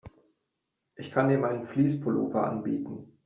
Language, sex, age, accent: German, male, 30-39, Deutschland Deutsch